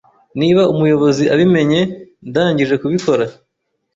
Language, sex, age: Kinyarwanda, male, 30-39